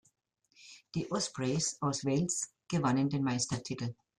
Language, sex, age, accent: German, female, 70-79, Deutschland Deutsch